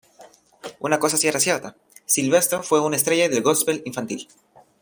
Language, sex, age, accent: Spanish, male, under 19, Andino-Pacífico: Colombia, Perú, Ecuador, oeste de Bolivia y Venezuela andina